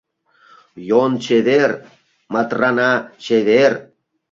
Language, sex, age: Mari, male, 40-49